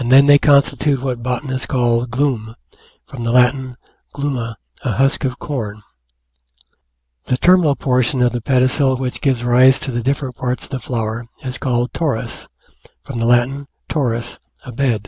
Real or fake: real